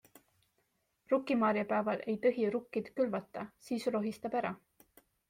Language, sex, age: Estonian, female, 19-29